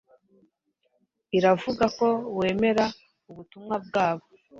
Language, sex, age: Kinyarwanda, female, 30-39